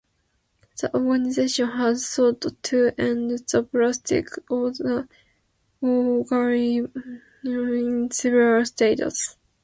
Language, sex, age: English, female, 19-29